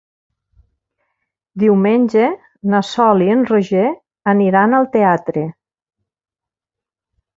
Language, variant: Catalan, Nord-Occidental